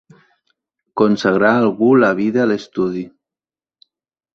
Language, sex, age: Catalan, male, under 19